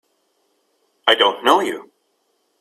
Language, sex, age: English, male, 40-49